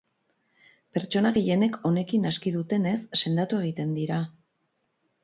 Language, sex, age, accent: Basque, female, 40-49, Erdialdekoa edo Nafarra (Gipuzkoa, Nafarroa)